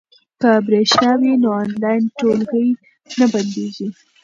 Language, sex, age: Pashto, female, 19-29